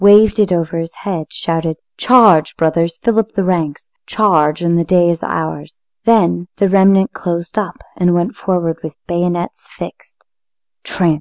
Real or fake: real